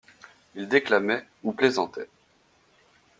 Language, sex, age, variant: French, male, 19-29, Français de métropole